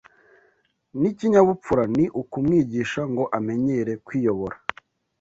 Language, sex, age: Kinyarwanda, male, 19-29